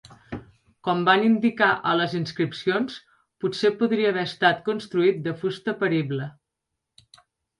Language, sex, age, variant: Catalan, female, 40-49, Septentrional